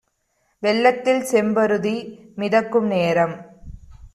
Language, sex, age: Tamil, female, 19-29